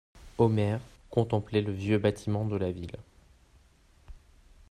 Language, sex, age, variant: French, male, 19-29, Français de métropole